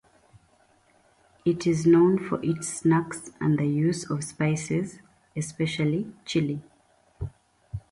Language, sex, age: English, female, 19-29